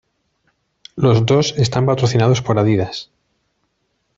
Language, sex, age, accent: Spanish, male, 40-49, España: Centro-Sur peninsular (Madrid, Toledo, Castilla-La Mancha)